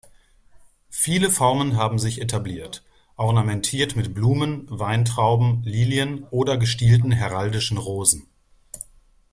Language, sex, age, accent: German, male, 30-39, Deutschland Deutsch